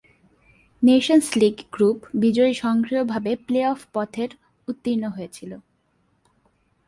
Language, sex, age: Bengali, female, 19-29